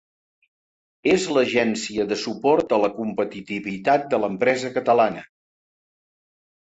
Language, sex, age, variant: Catalan, male, 60-69, Central